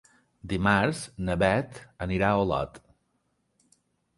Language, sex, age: Catalan, male, 40-49